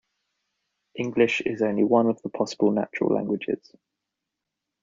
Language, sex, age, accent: English, male, 19-29, England English